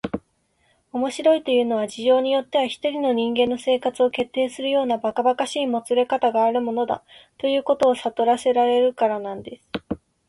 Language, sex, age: Japanese, female, 19-29